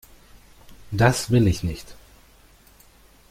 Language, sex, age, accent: German, male, 40-49, Deutschland Deutsch